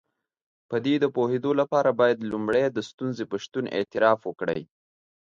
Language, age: Pashto, 19-29